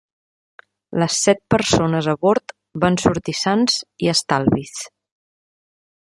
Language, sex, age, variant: Catalan, female, 30-39, Central